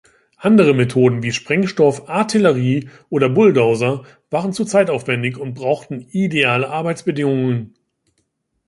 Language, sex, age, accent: German, male, 40-49, Deutschland Deutsch